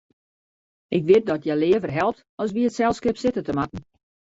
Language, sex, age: Western Frisian, female, 50-59